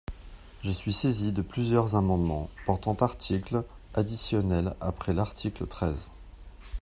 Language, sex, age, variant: French, male, 40-49, Français de métropole